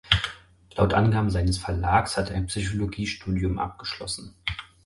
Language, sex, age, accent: German, male, 30-39, Deutschland Deutsch